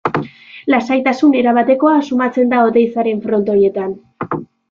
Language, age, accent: Basque, under 19, Mendebalekoa (Araba, Bizkaia, Gipuzkoako mendebaleko herri batzuk)